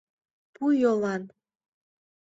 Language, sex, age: Mari, female, under 19